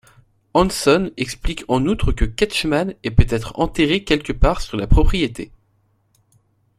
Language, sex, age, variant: French, male, 19-29, Français de métropole